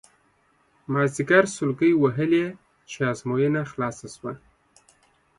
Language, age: Pashto, 30-39